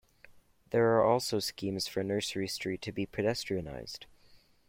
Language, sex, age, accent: English, male, 19-29, Canadian English